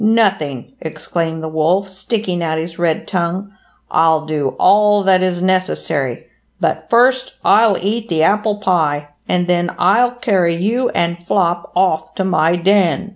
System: none